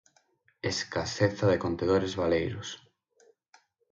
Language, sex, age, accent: Galician, male, 19-29, Central (gheada); Oriental (común en zona oriental); Normativo (estándar)